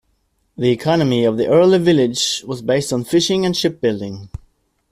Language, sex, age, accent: English, male, 30-39, United States English